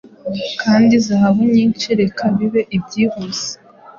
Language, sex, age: Kinyarwanda, female, 19-29